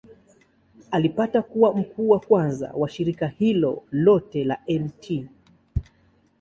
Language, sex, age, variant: Swahili, male, 30-39, Kiswahili cha Bara ya Tanzania